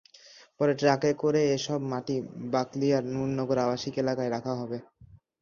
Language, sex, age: Bengali, male, 19-29